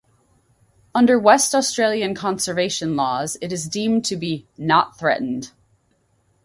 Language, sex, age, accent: English, female, 40-49, United States English